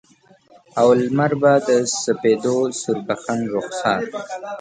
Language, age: Pashto, 19-29